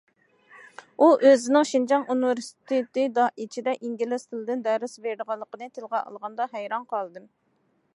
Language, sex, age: Uyghur, female, 30-39